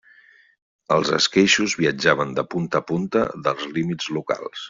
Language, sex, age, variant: Catalan, male, 19-29, Central